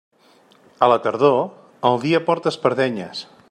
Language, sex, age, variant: Catalan, male, 40-49, Central